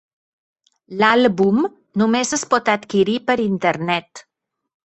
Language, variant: Catalan, Septentrional